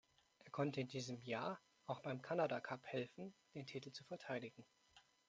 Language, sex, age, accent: German, male, 19-29, Deutschland Deutsch